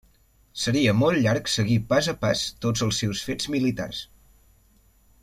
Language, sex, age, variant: Catalan, male, 19-29, Central